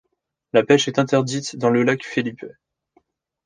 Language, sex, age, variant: French, male, 19-29, Français de métropole